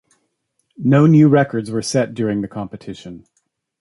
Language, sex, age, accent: English, male, 50-59, United States English